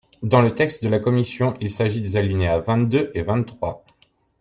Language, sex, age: French, male, 30-39